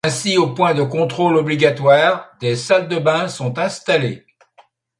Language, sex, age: French, male, 70-79